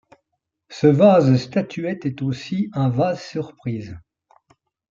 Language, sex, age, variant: French, male, 70-79, Français de métropole